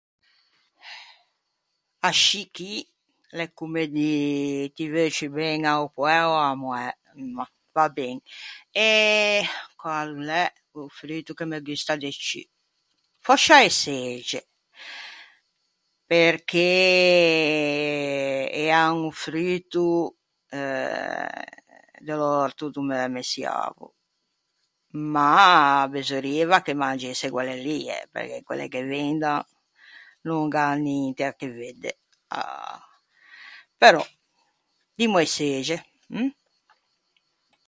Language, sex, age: Ligurian, female, 60-69